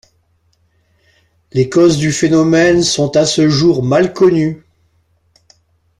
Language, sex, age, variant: French, male, 70-79, Français de métropole